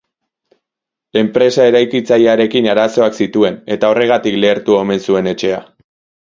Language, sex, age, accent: Basque, male, 19-29, Mendebalekoa (Araba, Bizkaia, Gipuzkoako mendebaleko herri batzuk)